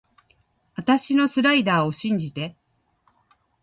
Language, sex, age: Japanese, female, 50-59